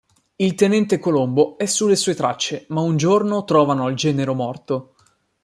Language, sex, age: Italian, male, 19-29